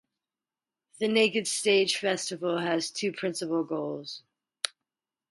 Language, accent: English, United States English